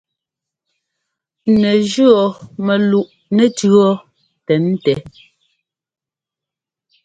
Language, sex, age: Ngomba, female, 40-49